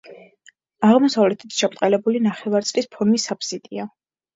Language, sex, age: Georgian, female, under 19